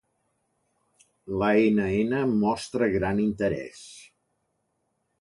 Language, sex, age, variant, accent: Catalan, male, 60-69, Central, central